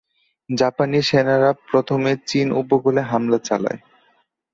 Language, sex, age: Bengali, male, 19-29